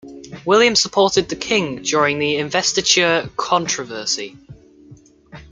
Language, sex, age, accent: English, male, under 19, England English